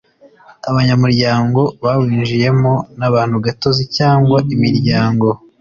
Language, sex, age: Kinyarwanda, male, 19-29